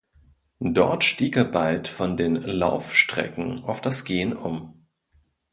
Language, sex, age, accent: German, male, 30-39, Deutschland Deutsch